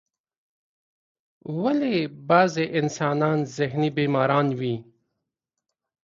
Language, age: Pashto, 30-39